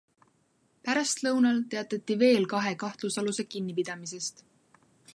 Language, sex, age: Estonian, female, 19-29